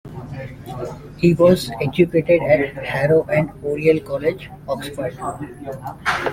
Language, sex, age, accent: English, male, 30-39, India and South Asia (India, Pakistan, Sri Lanka)